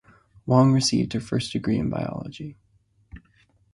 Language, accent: English, United States English